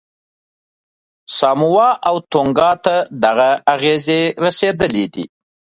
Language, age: Pashto, 30-39